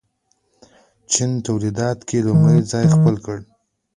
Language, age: Pashto, under 19